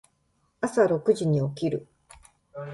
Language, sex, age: Japanese, female, 50-59